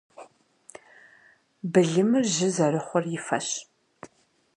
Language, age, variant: Kabardian, 19-29, Адыгэбзэ (Къэбэрдей, Кирил, псоми зэдай)